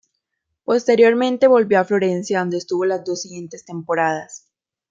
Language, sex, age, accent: Spanish, female, 19-29, Caribe: Cuba, Venezuela, Puerto Rico, República Dominicana, Panamá, Colombia caribeña, México caribeño, Costa del golfo de México